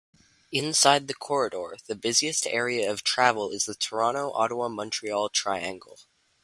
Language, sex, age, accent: English, male, under 19, Canadian English